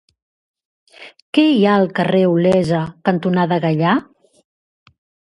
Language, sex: Catalan, female